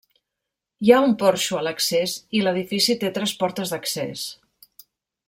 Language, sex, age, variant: Catalan, female, 50-59, Central